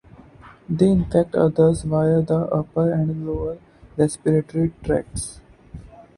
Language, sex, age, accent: English, male, 19-29, India and South Asia (India, Pakistan, Sri Lanka)